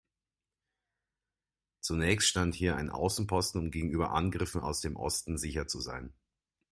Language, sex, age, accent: German, male, 30-39, Deutschland Deutsch